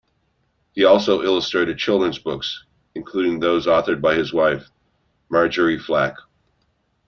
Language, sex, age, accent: English, male, 50-59, United States English